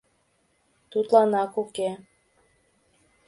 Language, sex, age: Mari, female, 19-29